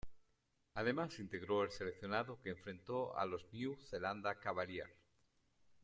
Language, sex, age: Spanish, male, 40-49